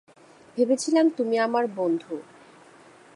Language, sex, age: Bengali, female, 19-29